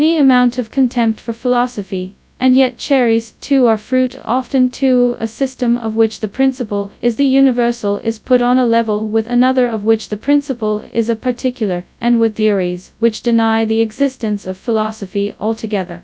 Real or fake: fake